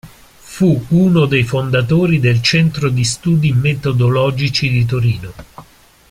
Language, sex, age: Italian, male, 50-59